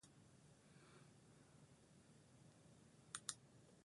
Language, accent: English, United States English